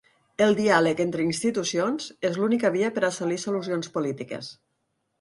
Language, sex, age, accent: Catalan, female, 40-49, Tortosí